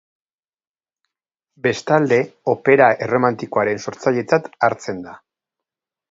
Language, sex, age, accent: Basque, male, 30-39, Erdialdekoa edo Nafarra (Gipuzkoa, Nafarroa)